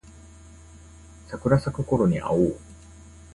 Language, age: Japanese, 30-39